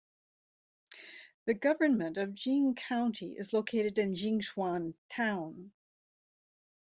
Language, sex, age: English, female, 70-79